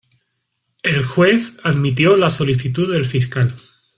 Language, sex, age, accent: Spanish, male, 40-49, España: Sur peninsular (Andalucia, Extremadura, Murcia)